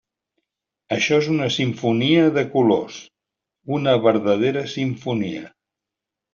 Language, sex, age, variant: Catalan, male, 70-79, Central